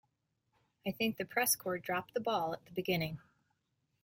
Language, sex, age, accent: English, female, 30-39, United States English